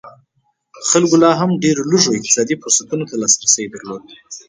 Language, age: Pashto, 19-29